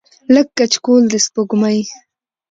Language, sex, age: Pashto, female, 19-29